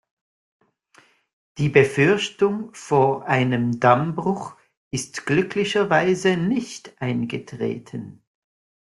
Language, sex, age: German, male, 40-49